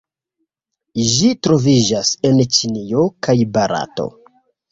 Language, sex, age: Esperanto, male, 30-39